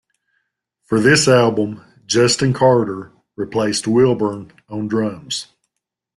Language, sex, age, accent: English, male, 40-49, United States English